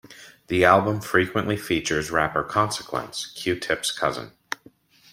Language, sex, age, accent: English, male, 40-49, United States English